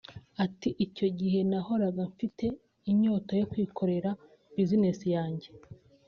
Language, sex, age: Kinyarwanda, female, 19-29